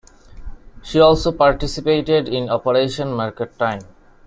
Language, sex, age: English, male, 19-29